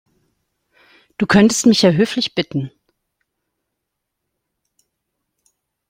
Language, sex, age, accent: German, female, 40-49, Deutschland Deutsch